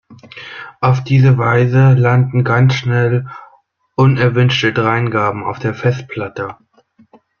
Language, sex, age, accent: German, male, 19-29, Deutschland Deutsch